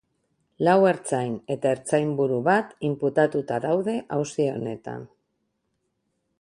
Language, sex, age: Basque, female, 60-69